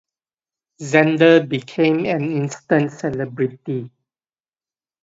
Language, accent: English, Singaporean English